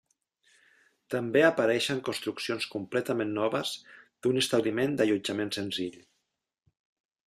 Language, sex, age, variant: Catalan, male, 40-49, Central